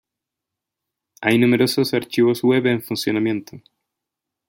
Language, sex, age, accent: Spanish, male, 19-29, Chileno: Chile, Cuyo